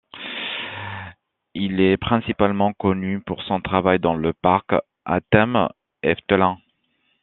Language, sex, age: French, male, 30-39